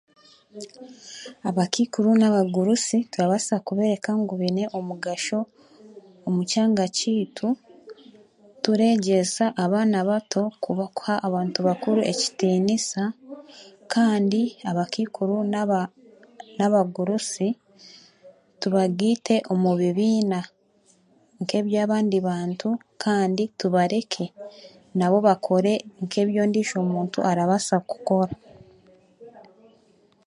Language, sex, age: Chiga, female, 19-29